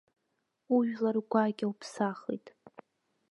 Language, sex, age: Abkhazian, female, under 19